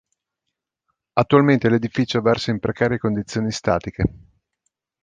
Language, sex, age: Italian, male, 50-59